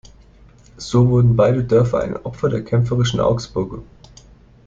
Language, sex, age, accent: German, male, 19-29, Deutschland Deutsch